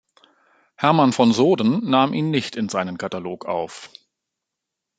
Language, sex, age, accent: German, male, 40-49, Deutschland Deutsch